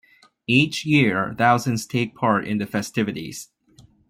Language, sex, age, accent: English, male, 19-29, United States English